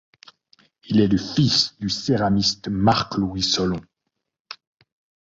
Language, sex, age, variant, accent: French, male, 40-49, Français d'Europe, Français de Suisse